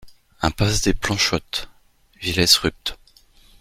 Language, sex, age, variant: French, male, 40-49, Français de métropole